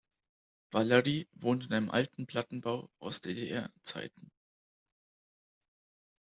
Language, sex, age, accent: German, male, 19-29, Deutschland Deutsch